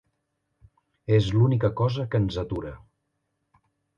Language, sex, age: Catalan, male, 50-59